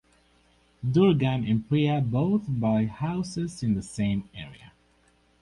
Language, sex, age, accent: English, male, 19-29, United States English